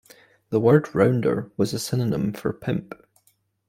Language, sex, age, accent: English, male, 19-29, Scottish English